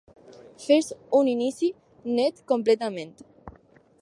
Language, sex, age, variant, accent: Catalan, female, under 19, Alacantí, valencià